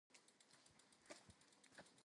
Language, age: English, 19-29